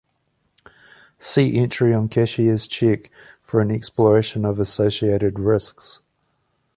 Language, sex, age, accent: English, male, 40-49, New Zealand English